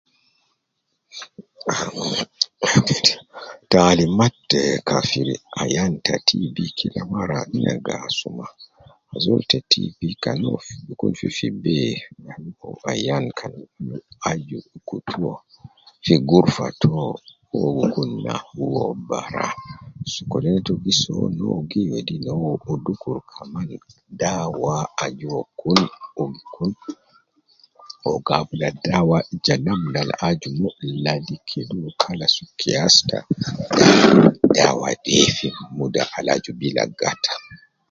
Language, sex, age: Nubi, male, 50-59